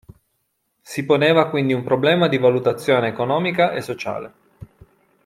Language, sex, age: Italian, male, 40-49